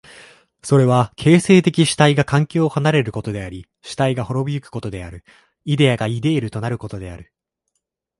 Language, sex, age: Japanese, male, 19-29